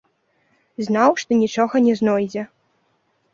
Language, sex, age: Belarusian, female, under 19